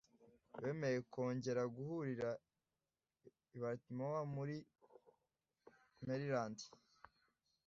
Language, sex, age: Kinyarwanda, male, under 19